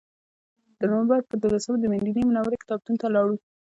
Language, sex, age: Pashto, female, under 19